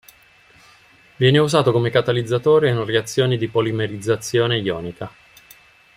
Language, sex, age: Italian, male, 50-59